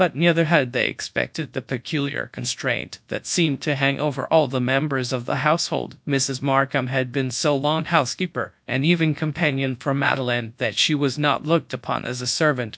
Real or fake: fake